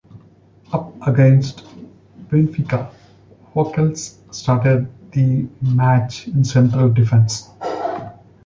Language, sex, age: English, male, 40-49